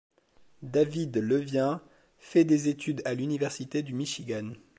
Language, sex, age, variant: French, male, 30-39, Français de métropole